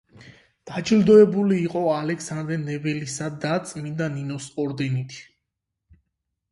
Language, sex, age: Georgian, male, 30-39